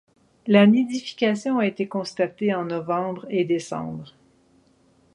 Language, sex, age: French, female, 50-59